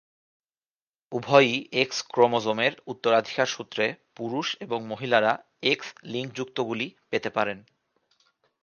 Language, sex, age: Bengali, male, 19-29